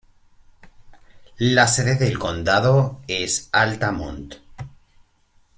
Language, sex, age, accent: Spanish, male, 30-39, España: Norte peninsular (Asturias, Castilla y León, Cantabria, País Vasco, Navarra, Aragón, La Rioja, Guadalajara, Cuenca)